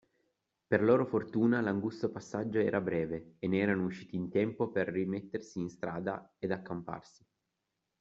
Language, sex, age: Italian, male, 19-29